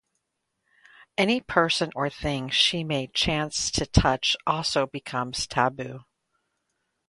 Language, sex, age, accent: English, female, 50-59, United States English